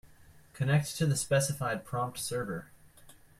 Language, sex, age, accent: English, male, 30-39, Canadian English